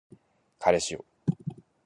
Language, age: Japanese, 19-29